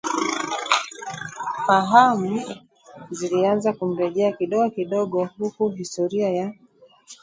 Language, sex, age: Swahili, female, 40-49